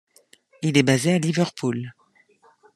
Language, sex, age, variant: French, female, 40-49, Français de métropole